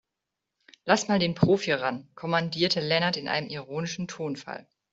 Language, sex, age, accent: German, female, 30-39, Deutschland Deutsch